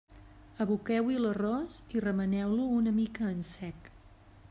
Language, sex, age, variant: Catalan, female, 40-49, Central